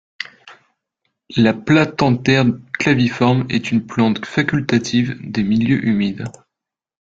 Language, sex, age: French, male, 19-29